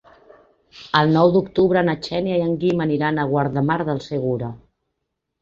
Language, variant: Catalan, Central